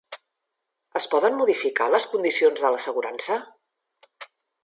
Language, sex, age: Catalan, female, 40-49